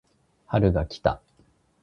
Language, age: Japanese, 19-29